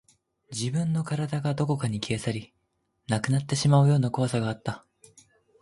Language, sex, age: Japanese, male, 19-29